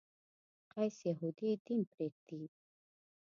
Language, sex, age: Pashto, female, 30-39